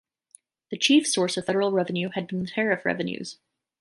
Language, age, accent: English, 30-39, United States English